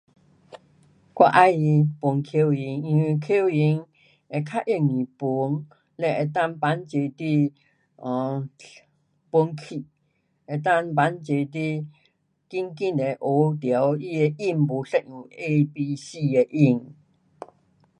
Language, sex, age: Pu-Xian Chinese, female, 70-79